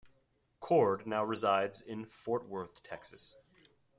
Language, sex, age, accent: English, male, 19-29, United States English